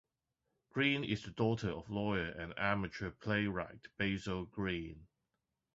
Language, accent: English, Hong Kong English